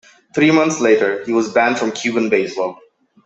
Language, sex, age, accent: English, male, 19-29, England English